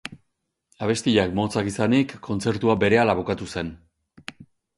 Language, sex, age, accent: Basque, male, 50-59, Erdialdekoa edo Nafarra (Gipuzkoa, Nafarroa)